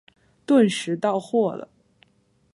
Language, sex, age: Chinese, female, 19-29